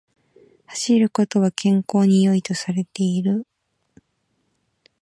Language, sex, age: Japanese, female, 19-29